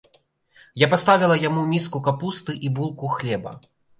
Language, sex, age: Belarusian, male, 19-29